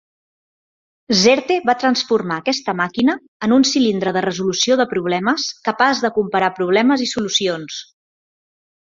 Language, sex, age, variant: Catalan, female, 30-39, Central